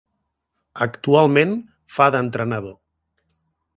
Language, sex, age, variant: Catalan, male, 50-59, Central